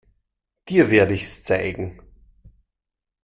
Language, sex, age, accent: German, male, 30-39, Österreichisches Deutsch